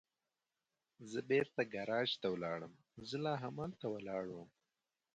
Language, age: Pashto, 19-29